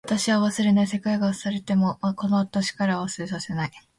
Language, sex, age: Japanese, female, 19-29